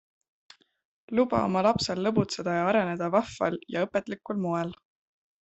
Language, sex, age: Estonian, female, 19-29